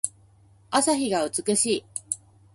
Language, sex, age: Japanese, female, 30-39